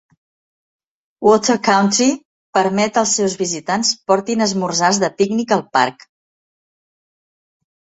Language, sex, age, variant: Catalan, female, 50-59, Central